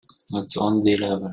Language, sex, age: English, male, 30-39